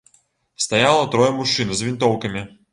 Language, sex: Belarusian, male